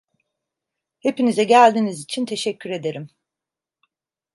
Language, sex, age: Turkish, female, 40-49